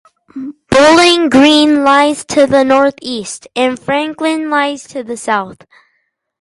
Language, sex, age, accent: English, male, under 19, United States English